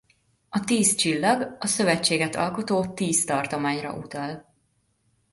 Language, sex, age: Hungarian, female, 19-29